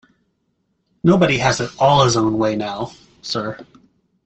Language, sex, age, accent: English, male, 30-39, United States English